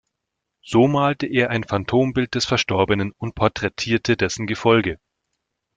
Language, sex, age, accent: German, male, 30-39, Deutschland Deutsch